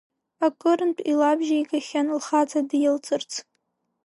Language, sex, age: Abkhazian, female, under 19